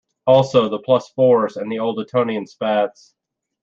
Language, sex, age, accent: English, male, 30-39, United States English